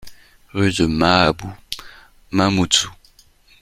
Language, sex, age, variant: French, male, 40-49, Français de métropole